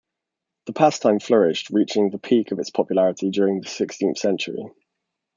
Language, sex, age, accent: English, male, 19-29, England English